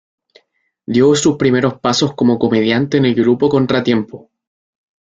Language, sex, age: Spanish, male, 19-29